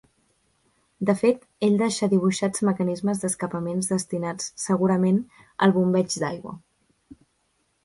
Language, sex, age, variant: Catalan, female, 19-29, Central